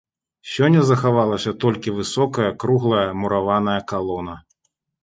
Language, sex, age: Belarusian, male, 40-49